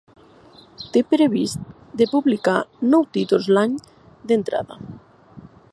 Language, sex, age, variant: Catalan, female, 19-29, Nord-Occidental